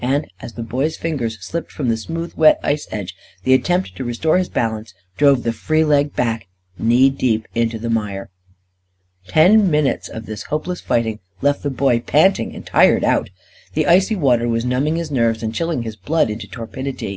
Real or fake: real